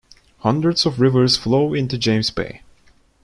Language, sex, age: English, male, 19-29